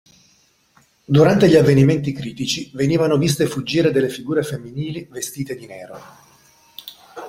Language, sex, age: Italian, male, 40-49